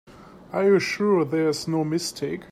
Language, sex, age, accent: English, male, 30-39, United States English